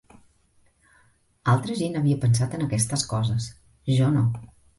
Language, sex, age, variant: Catalan, female, 40-49, Central